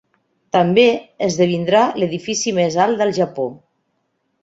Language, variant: Catalan, Central